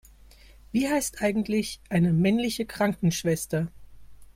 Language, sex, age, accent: German, male, 19-29, Deutschland Deutsch